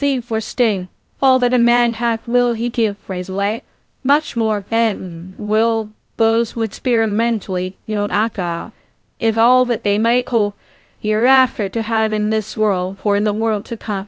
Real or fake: fake